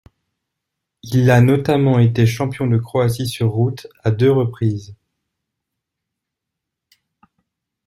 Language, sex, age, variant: French, male, 40-49, Français de métropole